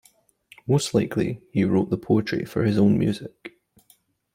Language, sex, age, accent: English, male, 19-29, Scottish English